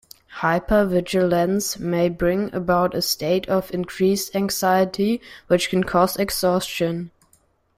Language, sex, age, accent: English, male, under 19, England English